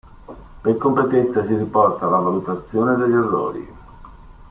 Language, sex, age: Italian, male, 40-49